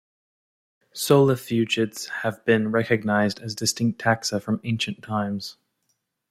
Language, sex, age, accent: English, male, 19-29, United States English